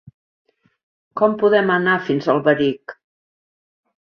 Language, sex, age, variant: Catalan, female, 60-69, Central